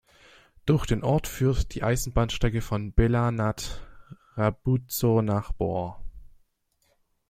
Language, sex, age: German, male, 19-29